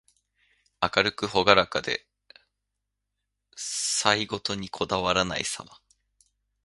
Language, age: Japanese, 19-29